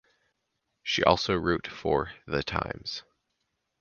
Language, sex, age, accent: English, male, 19-29, United States English